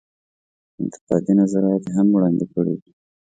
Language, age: Pashto, 19-29